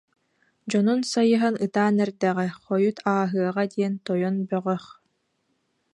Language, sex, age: Yakut, female, 19-29